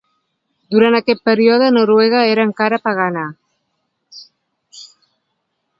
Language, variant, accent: Catalan, Valencià central, valencià